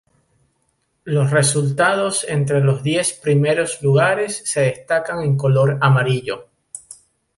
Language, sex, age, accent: Spanish, male, 40-49, Andino-Pacífico: Colombia, Perú, Ecuador, oeste de Bolivia y Venezuela andina